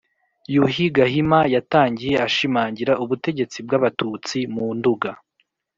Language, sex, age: Kinyarwanda, male, 19-29